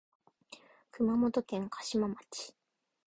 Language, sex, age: Japanese, female, under 19